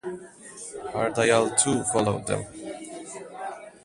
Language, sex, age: English, male, 19-29